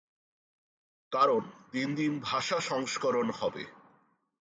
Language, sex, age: Bengali, male, 40-49